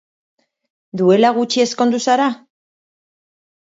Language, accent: Basque, Mendebalekoa (Araba, Bizkaia, Gipuzkoako mendebaleko herri batzuk)